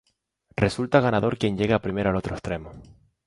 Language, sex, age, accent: Spanish, male, 19-29, España: Islas Canarias